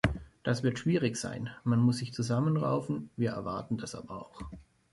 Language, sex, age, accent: German, male, 30-39, Deutschland Deutsch